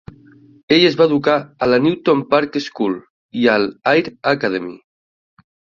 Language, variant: Catalan, Septentrional